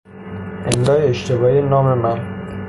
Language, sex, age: Persian, male, 19-29